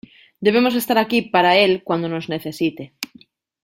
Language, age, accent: Spanish, 30-39, España: Norte peninsular (Asturias, Castilla y León, Cantabria, País Vasco, Navarra, Aragón, La Rioja, Guadalajara, Cuenca)